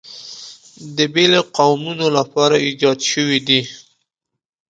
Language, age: Pashto, 30-39